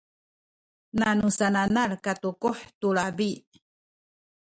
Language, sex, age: Sakizaya, female, 70-79